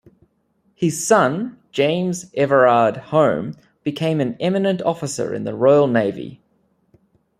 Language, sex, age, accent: English, male, 30-39, Australian English